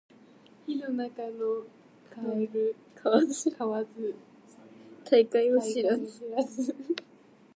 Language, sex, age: Japanese, female, 19-29